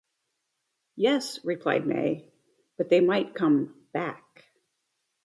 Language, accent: English, United States English